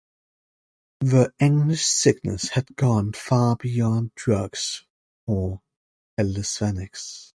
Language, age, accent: English, 19-29, United States English